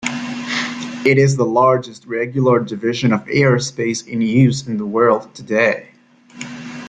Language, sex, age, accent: English, male, 19-29, United States English